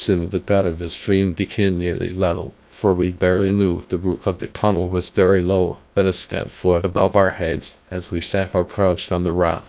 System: TTS, GlowTTS